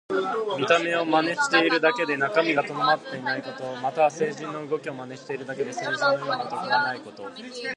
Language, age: Japanese, 19-29